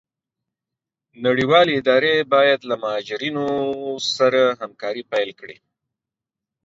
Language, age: Pashto, 30-39